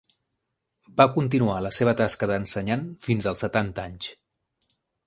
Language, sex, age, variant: Catalan, male, 30-39, Central